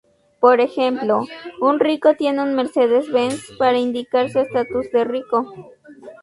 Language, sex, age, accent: Spanish, female, 19-29, México